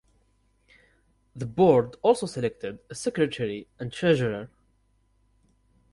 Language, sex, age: English, male, 19-29